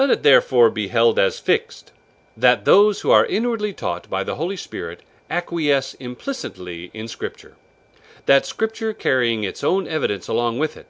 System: none